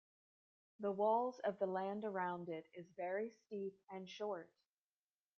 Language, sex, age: English, female, 40-49